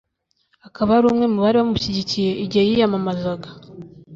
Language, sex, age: Kinyarwanda, female, under 19